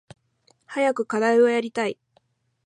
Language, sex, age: Japanese, female, 19-29